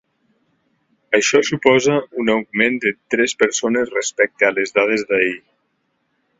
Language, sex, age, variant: Catalan, male, 19-29, Nord-Occidental